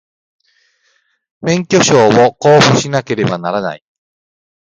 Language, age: Japanese, 50-59